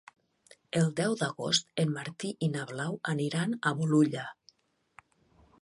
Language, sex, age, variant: Catalan, female, 40-49, Nord-Occidental